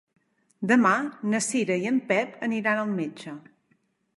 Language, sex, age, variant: Catalan, female, 40-49, Central